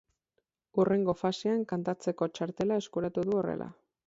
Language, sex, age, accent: Basque, female, 19-29, Erdialdekoa edo Nafarra (Gipuzkoa, Nafarroa)